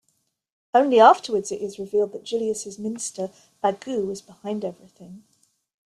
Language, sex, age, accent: English, female, 50-59, England English